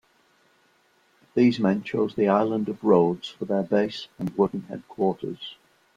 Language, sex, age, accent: English, male, 60-69, England English